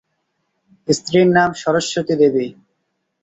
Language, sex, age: Bengali, male, 19-29